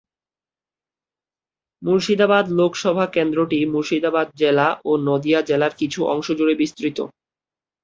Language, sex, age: Bengali, male, 19-29